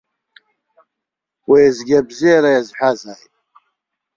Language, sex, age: Abkhazian, male, 60-69